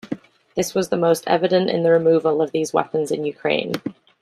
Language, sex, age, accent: English, female, 30-39, England English